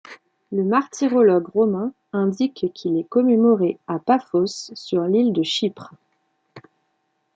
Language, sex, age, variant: French, female, 19-29, Français de métropole